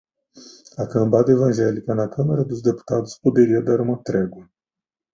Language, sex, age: Portuguese, male, 50-59